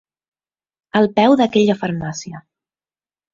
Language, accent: Catalan, valencià